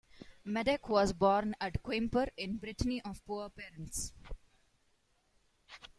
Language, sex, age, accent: English, female, 19-29, India and South Asia (India, Pakistan, Sri Lanka)